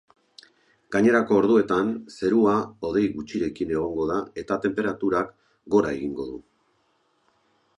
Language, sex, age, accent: Basque, male, 60-69, Mendebalekoa (Araba, Bizkaia, Gipuzkoako mendebaleko herri batzuk)